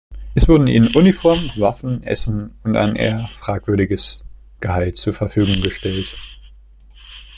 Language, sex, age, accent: German, male, under 19, Deutschland Deutsch